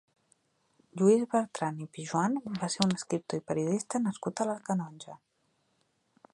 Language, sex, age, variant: Catalan, female, 30-39, Central